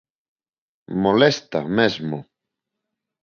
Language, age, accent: Galician, 30-39, Normativo (estándar)